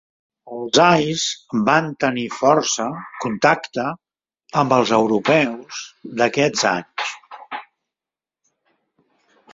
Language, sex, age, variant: Catalan, male, 50-59, Central